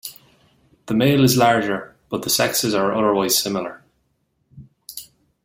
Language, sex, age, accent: English, male, 19-29, Irish English